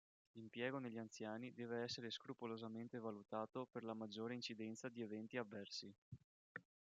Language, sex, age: Italian, male, 30-39